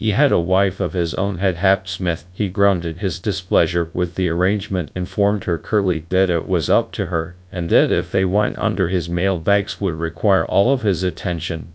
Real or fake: fake